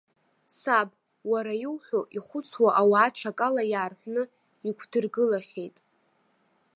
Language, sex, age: Abkhazian, female, under 19